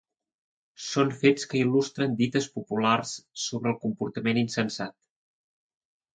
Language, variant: Catalan, Central